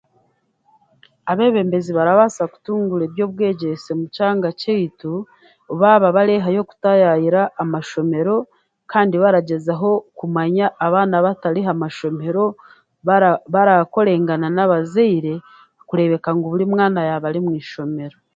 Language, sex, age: Chiga, female, 40-49